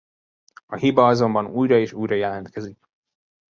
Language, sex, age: Hungarian, male, 19-29